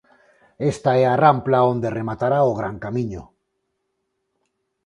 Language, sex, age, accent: Galician, male, 40-49, Normativo (estándar); Neofalante